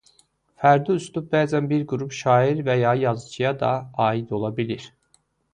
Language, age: Azerbaijani, 30-39